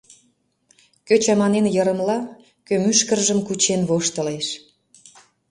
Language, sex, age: Mari, female, 40-49